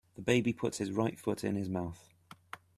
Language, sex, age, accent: English, male, 30-39, England English